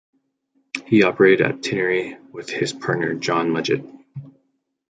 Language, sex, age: English, male, 19-29